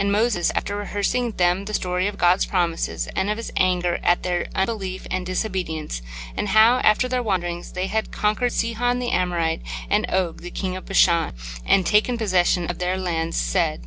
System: none